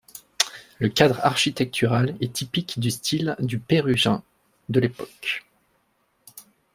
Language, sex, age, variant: French, male, 19-29, Français de métropole